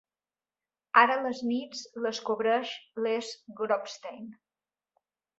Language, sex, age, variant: Catalan, female, 40-49, Balear